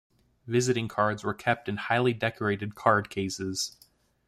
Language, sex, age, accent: English, male, 19-29, United States English